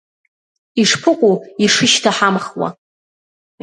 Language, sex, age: Abkhazian, female, under 19